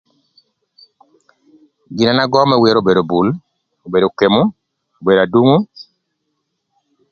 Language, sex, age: Thur, male, 60-69